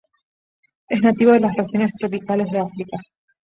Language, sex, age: Spanish, female, 19-29